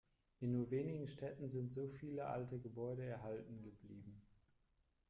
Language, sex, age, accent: German, male, 30-39, Deutschland Deutsch